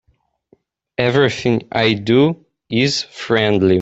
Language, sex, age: English, male, under 19